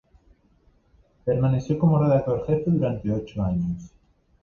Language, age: Spanish, 19-29